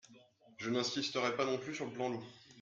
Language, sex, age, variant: French, male, 19-29, Français de métropole